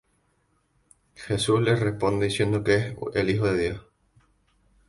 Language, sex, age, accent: Spanish, male, 19-29, España: Islas Canarias